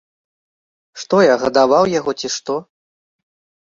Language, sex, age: Belarusian, male, 30-39